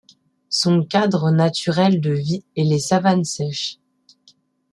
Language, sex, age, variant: French, female, 19-29, Français de métropole